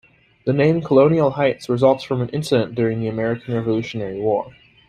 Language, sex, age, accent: English, male, under 19, United States English